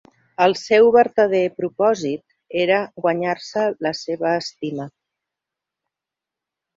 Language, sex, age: Catalan, female, 50-59